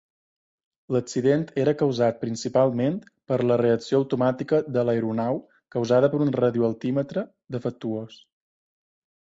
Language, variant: Catalan, Balear